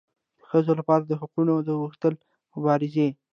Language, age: Pashto, 19-29